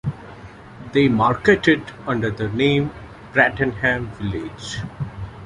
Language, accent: English, India and South Asia (India, Pakistan, Sri Lanka)